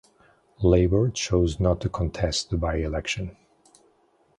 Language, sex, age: English, male, 40-49